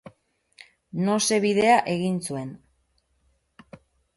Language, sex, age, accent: Basque, female, 30-39, Erdialdekoa edo Nafarra (Gipuzkoa, Nafarroa)